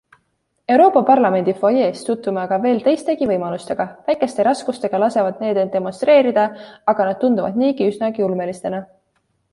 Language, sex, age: Estonian, female, 19-29